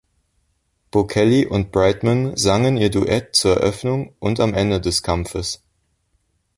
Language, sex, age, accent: German, male, 19-29, Deutschland Deutsch